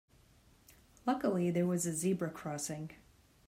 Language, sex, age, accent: English, female, 40-49, United States English